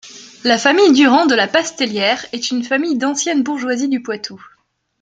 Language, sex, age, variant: French, female, 19-29, Français de métropole